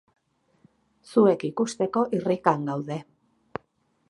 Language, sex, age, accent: Basque, female, 50-59, Erdialdekoa edo Nafarra (Gipuzkoa, Nafarroa)